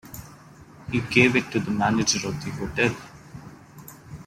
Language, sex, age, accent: English, male, 19-29, India and South Asia (India, Pakistan, Sri Lanka)